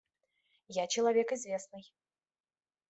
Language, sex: Russian, female